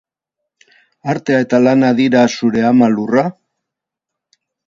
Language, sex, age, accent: Basque, male, 70-79, Mendebalekoa (Araba, Bizkaia, Gipuzkoako mendebaleko herri batzuk)